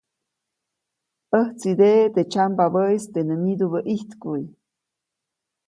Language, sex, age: Copainalá Zoque, female, 19-29